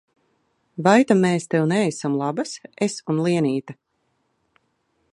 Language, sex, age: Latvian, female, 30-39